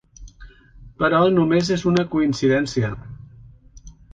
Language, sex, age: Catalan, male, 60-69